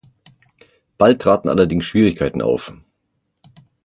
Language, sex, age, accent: German, male, 40-49, Deutschland Deutsch; Österreichisches Deutsch